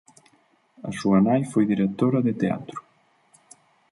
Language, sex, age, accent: Galician, male, 30-39, Normativo (estándar)